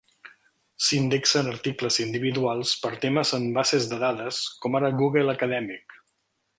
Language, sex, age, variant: Catalan, male, 50-59, Central